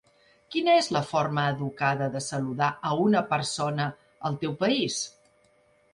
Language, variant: Catalan, Central